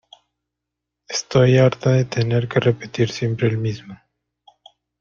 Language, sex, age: Spanish, male, 19-29